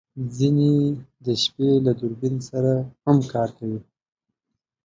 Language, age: Pashto, 19-29